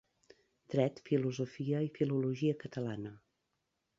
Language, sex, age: Catalan, female, 50-59